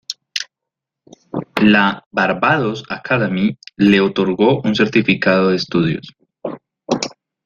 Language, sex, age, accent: Spanish, male, 19-29, Andino-Pacífico: Colombia, Perú, Ecuador, oeste de Bolivia y Venezuela andina